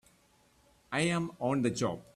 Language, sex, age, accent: English, male, 50-59, India and South Asia (India, Pakistan, Sri Lanka)